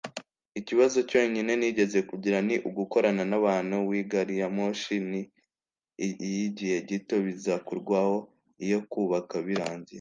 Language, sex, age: Kinyarwanda, male, under 19